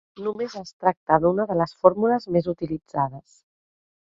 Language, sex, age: Catalan, female, 30-39